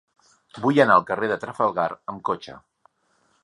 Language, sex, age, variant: Catalan, male, 50-59, Central